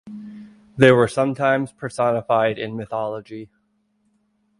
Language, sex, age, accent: English, male, 30-39, United States English